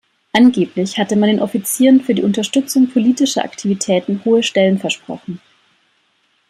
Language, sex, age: German, female, 30-39